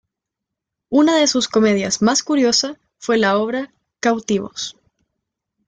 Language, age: Spanish, 19-29